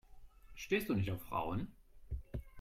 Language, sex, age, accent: German, male, 30-39, Deutschland Deutsch